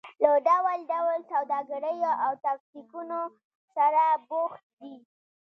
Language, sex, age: Pashto, female, under 19